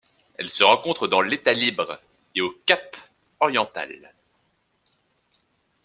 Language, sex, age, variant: French, male, 19-29, Français de métropole